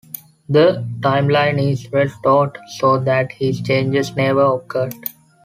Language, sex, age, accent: English, male, 19-29, India and South Asia (India, Pakistan, Sri Lanka)